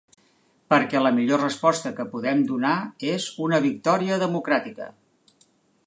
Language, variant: Catalan, Central